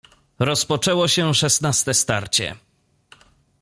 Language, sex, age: Polish, male, 30-39